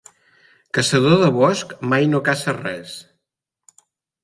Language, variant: Catalan, Central